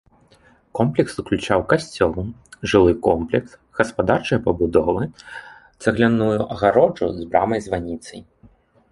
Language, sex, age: Belarusian, male, 19-29